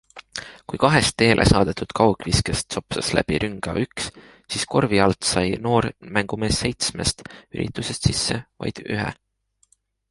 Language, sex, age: Estonian, male, 19-29